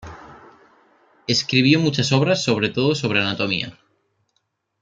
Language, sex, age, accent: Spanish, male, 19-29, España: Norte peninsular (Asturias, Castilla y León, Cantabria, País Vasco, Navarra, Aragón, La Rioja, Guadalajara, Cuenca)